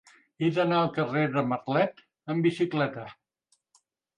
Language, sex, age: Catalan, male, 70-79